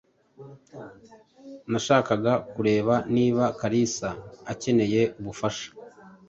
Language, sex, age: Kinyarwanda, male, 30-39